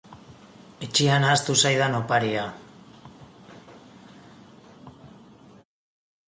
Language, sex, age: Basque, male, 50-59